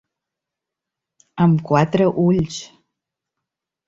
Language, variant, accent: Catalan, Central, Barceloní